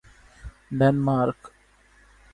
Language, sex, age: Urdu, male, 19-29